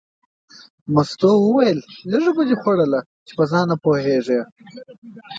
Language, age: Pashto, 19-29